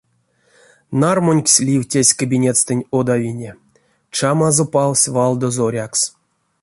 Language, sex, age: Erzya, male, 30-39